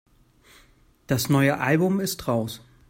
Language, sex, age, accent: German, male, 30-39, Deutschland Deutsch